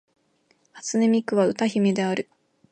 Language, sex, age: Japanese, female, 19-29